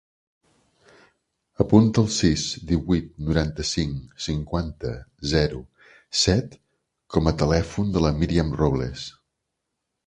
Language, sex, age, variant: Catalan, male, 50-59, Central